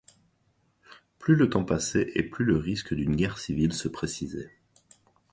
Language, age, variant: French, 30-39, Français de métropole